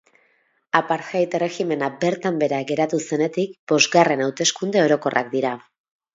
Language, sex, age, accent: Basque, female, 30-39, Mendebalekoa (Araba, Bizkaia, Gipuzkoako mendebaleko herri batzuk)